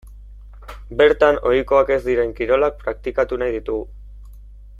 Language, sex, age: Basque, male, 19-29